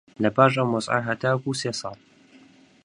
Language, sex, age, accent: Central Kurdish, male, 19-29, سۆرانی